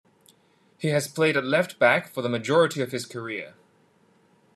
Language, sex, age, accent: English, male, 30-39, Hong Kong English